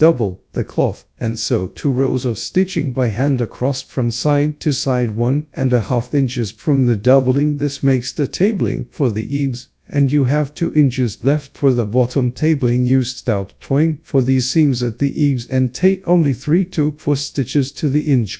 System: TTS, GradTTS